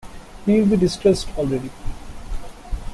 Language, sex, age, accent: English, male, 19-29, India and South Asia (India, Pakistan, Sri Lanka)